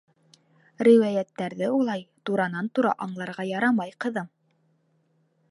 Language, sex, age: Bashkir, female, 19-29